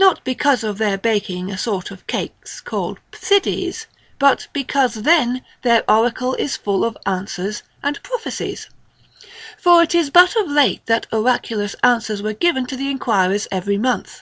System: none